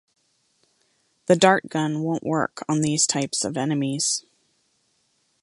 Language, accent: English, United States English